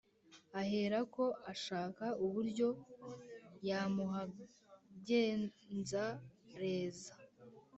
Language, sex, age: Kinyarwanda, female, under 19